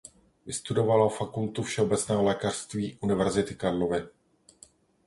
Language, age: Czech, 40-49